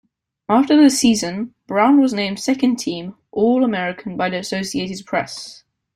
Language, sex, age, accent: English, male, under 19, England English